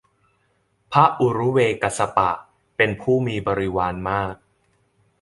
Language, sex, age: Thai, male, 19-29